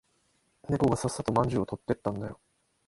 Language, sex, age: Japanese, male, 19-29